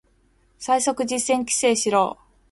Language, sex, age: Japanese, female, 40-49